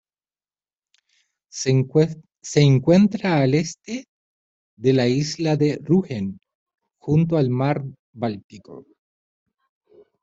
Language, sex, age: Spanish, male, 50-59